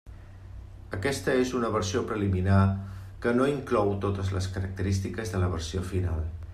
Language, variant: Catalan, Central